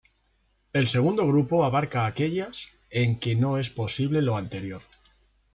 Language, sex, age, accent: Spanish, male, 40-49, España: Centro-Sur peninsular (Madrid, Toledo, Castilla-La Mancha)